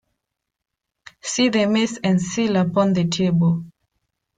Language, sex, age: English, female, 19-29